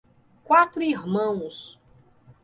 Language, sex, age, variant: Portuguese, female, 40-49, Portuguese (Brasil)